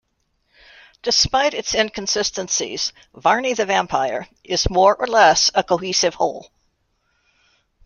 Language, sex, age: English, female, 70-79